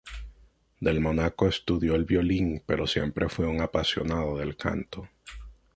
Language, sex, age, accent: Spanish, male, 19-29, Caribe: Cuba, Venezuela, Puerto Rico, República Dominicana, Panamá, Colombia caribeña, México caribeño, Costa del golfo de México